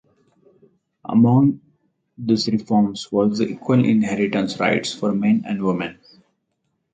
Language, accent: English, India and South Asia (India, Pakistan, Sri Lanka)